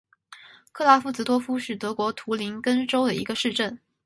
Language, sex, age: Chinese, female, 19-29